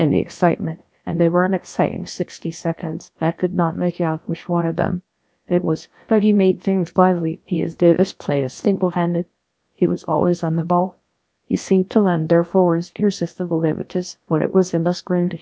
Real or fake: fake